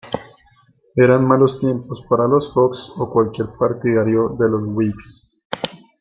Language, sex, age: Spanish, male, 30-39